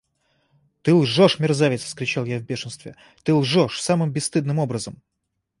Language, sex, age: Russian, male, 30-39